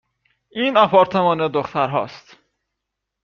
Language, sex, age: Persian, male, 19-29